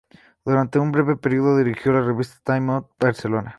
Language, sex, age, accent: Spanish, male, 19-29, México